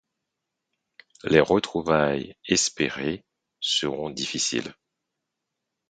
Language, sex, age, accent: French, male, 30-39, Français d’Haïti